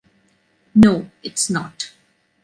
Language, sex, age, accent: English, female, 19-29, India and South Asia (India, Pakistan, Sri Lanka)